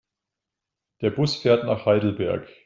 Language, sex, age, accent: German, male, 50-59, Deutschland Deutsch